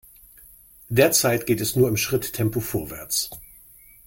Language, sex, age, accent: German, male, 50-59, Deutschland Deutsch